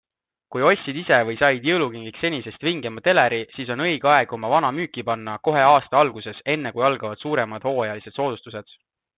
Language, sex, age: Estonian, male, 19-29